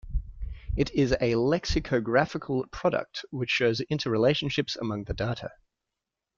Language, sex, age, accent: English, male, 19-29, Australian English